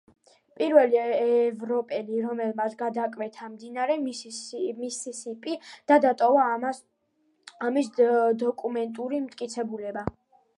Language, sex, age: Georgian, female, under 19